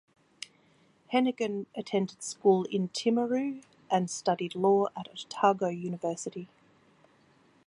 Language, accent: English, Australian English